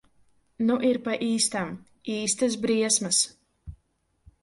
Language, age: Latvian, 30-39